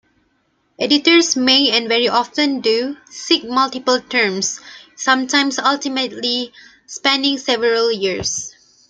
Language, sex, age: English, female, 19-29